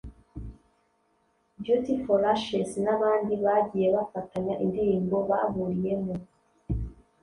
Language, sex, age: Kinyarwanda, female, 30-39